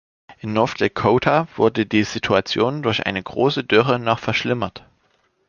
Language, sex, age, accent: German, male, 30-39, Deutschland Deutsch